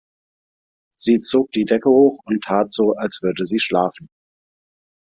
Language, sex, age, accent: German, male, 40-49, Deutschland Deutsch